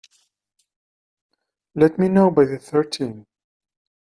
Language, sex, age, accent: English, male, 19-29, United States English